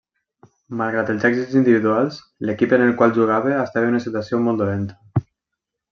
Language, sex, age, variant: Catalan, male, 19-29, Nord-Occidental